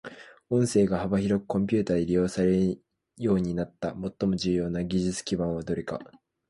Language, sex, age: Japanese, male, 19-29